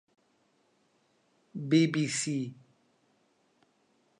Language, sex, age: Central Kurdish, male, 19-29